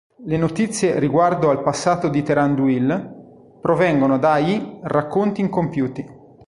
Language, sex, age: Italian, male, 40-49